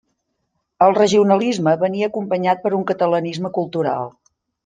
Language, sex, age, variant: Catalan, female, 50-59, Central